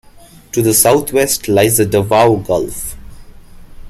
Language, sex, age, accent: English, male, 19-29, India and South Asia (India, Pakistan, Sri Lanka)